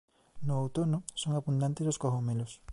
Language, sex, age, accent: Galician, male, 19-29, Central (gheada)